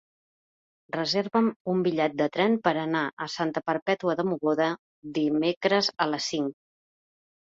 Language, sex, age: Catalan, female, 40-49